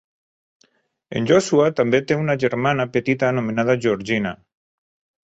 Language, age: Catalan, 50-59